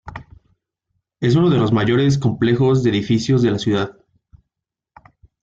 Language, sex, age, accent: Spanish, male, under 19, México